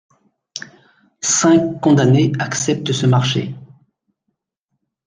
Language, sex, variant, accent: French, male, Français des départements et régions d'outre-mer, Français de La Réunion